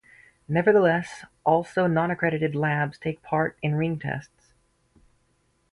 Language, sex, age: English, female, 19-29